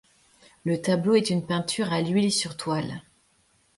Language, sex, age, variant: French, female, 30-39, Français de métropole